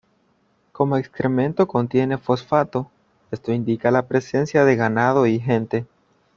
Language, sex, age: Spanish, male, 19-29